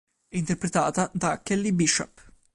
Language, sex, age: Italian, male, 19-29